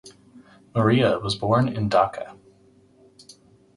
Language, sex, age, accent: English, male, 30-39, United States English